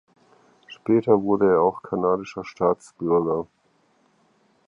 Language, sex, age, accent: German, male, 50-59, Deutschland Deutsch